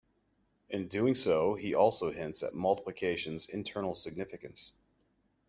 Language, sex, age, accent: English, male, 30-39, United States English